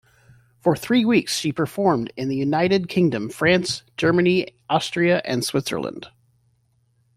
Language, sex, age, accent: English, male, 50-59, United States English